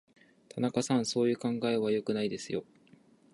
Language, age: Japanese, 19-29